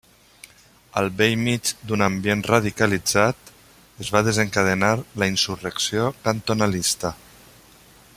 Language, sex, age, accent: Catalan, male, 50-59, valencià